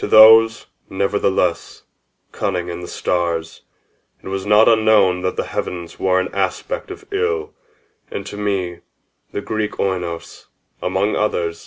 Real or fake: real